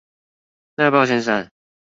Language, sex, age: Chinese, male, 19-29